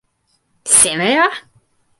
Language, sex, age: Toki Pona, female, 19-29